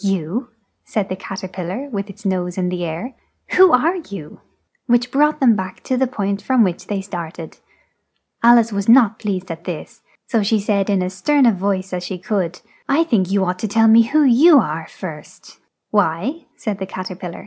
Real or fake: real